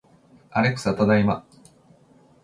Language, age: Japanese, 40-49